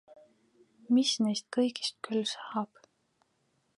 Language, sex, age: Estonian, female, 19-29